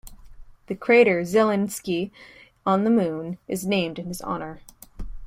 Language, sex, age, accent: English, female, 19-29, United States English